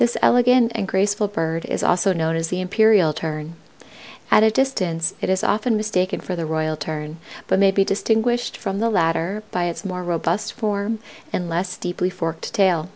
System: none